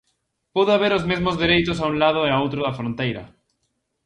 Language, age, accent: Galician, 19-29, Atlántico (seseo e gheada)